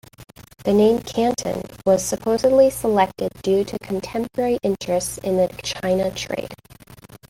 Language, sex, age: English, female, 19-29